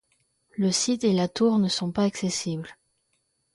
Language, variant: French, Français de métropole